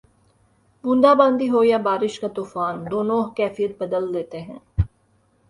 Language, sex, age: Urdu, female, 19-29